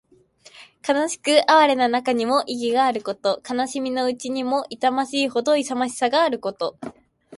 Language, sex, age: Japanese, female, 19-29